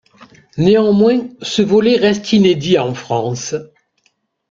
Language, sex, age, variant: French, male, 50-59, Français de métropole